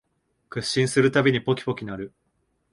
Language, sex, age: Japanese, male, 19-29